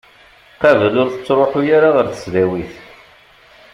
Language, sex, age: Kabyle, male, 40-49